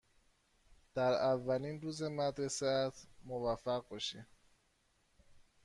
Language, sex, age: Persian, male, 30-39